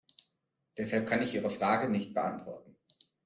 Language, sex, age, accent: German, male, 30-39, Deutschland Deutsch